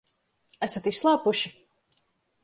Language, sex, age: Latvian, female, 19-29